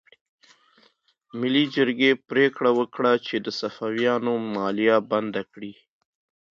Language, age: Pashto, 30-39